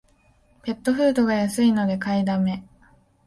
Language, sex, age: Japanese, female, 19-29